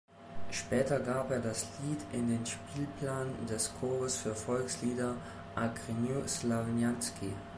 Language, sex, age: German, male, 19-29